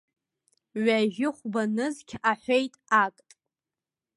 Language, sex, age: Abkhazian, female, 19-29